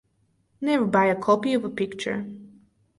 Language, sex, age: English, female, 19-29